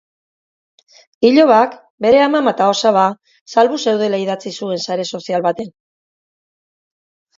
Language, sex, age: Basque, female, 50-59